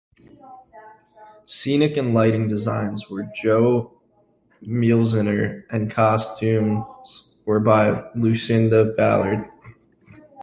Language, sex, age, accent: English, male, 19-29, United States English